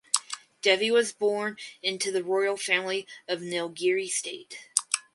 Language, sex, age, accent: English, female, 19-29, United States English